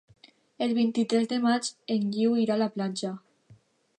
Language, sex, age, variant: Catalan, female, under 19, Alacantí